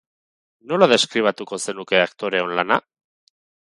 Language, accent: Basque, Erdialdekoa edo Nafarra (Gipuzkoa, Nafarroa)